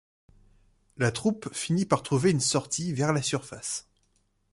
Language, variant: French, Français de métropole